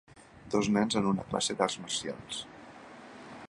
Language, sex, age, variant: Catalan, male, 50-59, Central